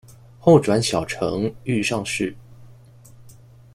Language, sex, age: Chinese, male, 19-29